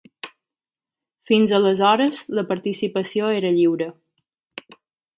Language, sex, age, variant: Catalan, female, 19-29, Balear